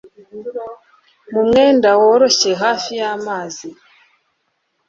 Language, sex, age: Kinyarwanda, female, 19-29